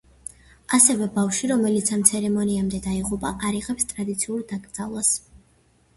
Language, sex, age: Georgian, female, 19-29